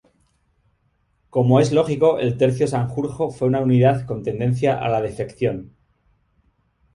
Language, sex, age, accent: Spanish, male, 30-39, España: Norte peninsular (Asturias, Castilla y León, Cantabria, País Vasco, Navarra, Aragón, La Rioja, Guadalajara, Cuenca)